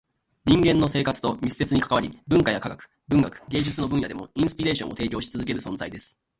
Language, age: Japanese, 19-29